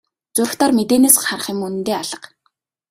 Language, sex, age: Mongolian, female, 19-29